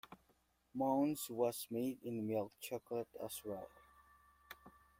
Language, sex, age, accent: English, male, under 19, Filipino